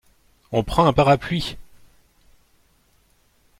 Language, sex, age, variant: French, male, 30-39, Français de métropole